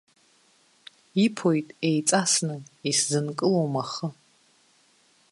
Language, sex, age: Abkhazian, female, 19-29